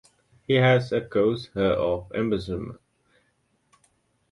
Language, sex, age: English, male, 19-29